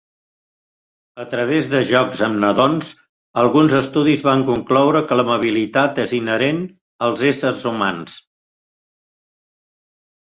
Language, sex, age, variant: Catalan, male, 70-79, Central